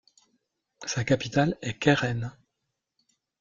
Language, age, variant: French, 40-49, Français de métropole